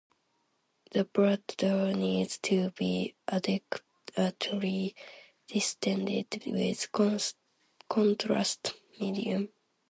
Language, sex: English, female